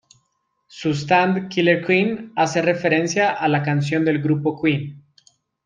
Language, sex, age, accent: Spanish, male, 19-29, Andino-Pacífico: Colombia, Perú, Ecuador, oeste de Bolivia y Venezuela andina